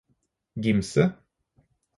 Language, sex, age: Norwegian Bokmål, male, 30-39